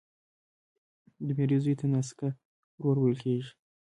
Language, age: Pashto, 19-29